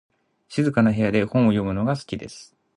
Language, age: Japanese, 30-39